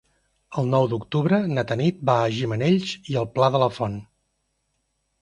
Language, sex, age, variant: Catalan, male, 50-59, Central